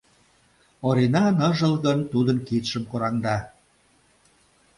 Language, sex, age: Mari, male, 60-69